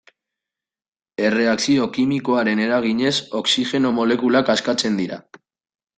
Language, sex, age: Basque, male, 19-29